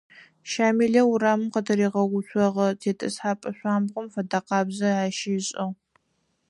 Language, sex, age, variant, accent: Adyghe, female, under 19, Адыгабзэ (Кирил, пстэумэ зэдыряе), Кıэмгуй (Çemguy)